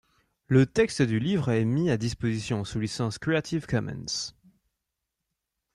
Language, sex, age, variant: French, male, 19-29, Français de métropole